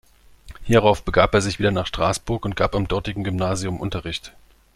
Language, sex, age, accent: German, male, 40-49, Deutschland Deutsch